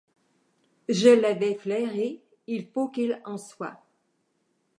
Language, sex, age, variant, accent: French, female, 70-79, Français d'Amérique du Nord, Français du Canada